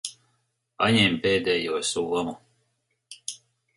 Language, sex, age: Latvian, male, 50-59